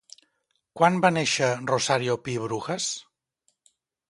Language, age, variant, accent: Catalan, 50-59, Central, central